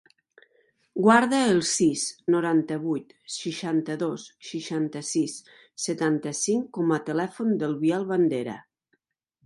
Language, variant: Catalan, Nord-Occidental